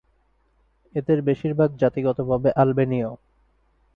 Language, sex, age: Bengali, male, 19-29